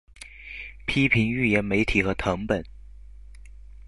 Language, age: Chinese, 19-29